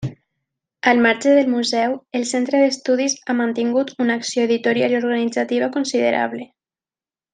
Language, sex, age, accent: Catalan, female, 19-29, valencià